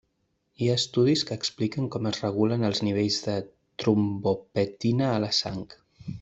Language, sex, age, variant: Catalan, male, 19-29, Central